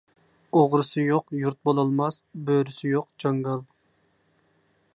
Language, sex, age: Uyghur, male, 19-29